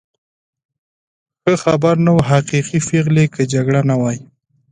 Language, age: Pashto, 30-39